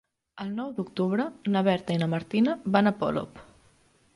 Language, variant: Catalan, Central